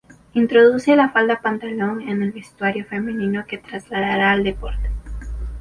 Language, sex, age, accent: Spanish, female, under 19, Andino-Pacífico: Colombia, Perú, Ecuador, oeste de Bolivia y Venezuela andina